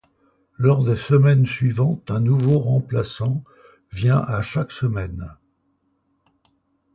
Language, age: French, 70-79